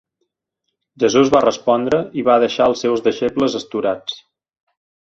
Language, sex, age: Catalan, male, 30-39